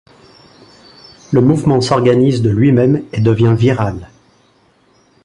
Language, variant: French, Français de métropole